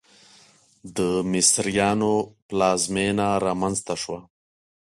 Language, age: Pashto, 30-39